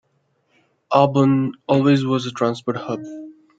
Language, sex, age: English, male, 19-29